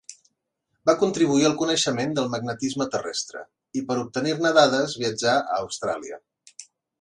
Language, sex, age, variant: Catalan, male, 30-39, Central